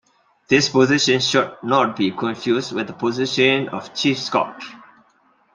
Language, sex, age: English, male, 40-49